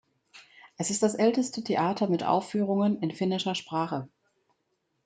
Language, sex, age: German, female, 50-59